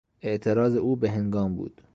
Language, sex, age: Persian, male, 19-29